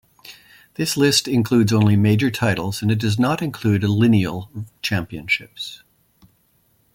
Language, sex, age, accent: English, male, 50-59, Canadian English